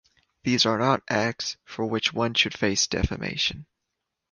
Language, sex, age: English, male, 19-29